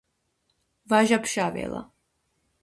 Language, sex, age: Georgian, female, under 19